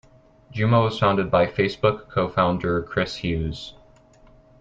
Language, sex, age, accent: English, male, under 19, United States English